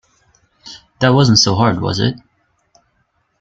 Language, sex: English, male